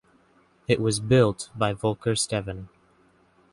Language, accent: English, United States English